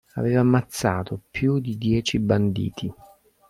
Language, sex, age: Italian, male, 40-49